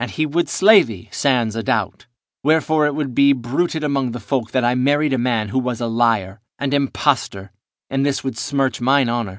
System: none